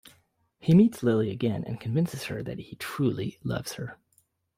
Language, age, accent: English, 30-39, United States English